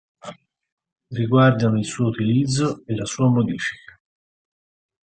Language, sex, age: Italian, male, 30-39